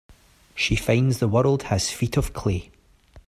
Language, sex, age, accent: English, male, 30-39, Scottish English